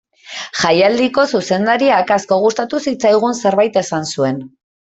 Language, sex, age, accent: Basque, female, 30-39, Mendebalekoa (Araba, Bizkaia, Gipuzkoako mendebaleko herri batzuk)